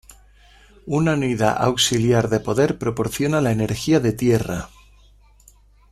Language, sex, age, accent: Spanish, male, 40-49, España: Sur peninsular (Andalucia, Extremadura, Murcia)